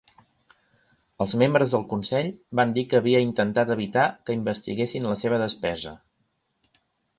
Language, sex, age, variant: Catalan, male, 40-49, Central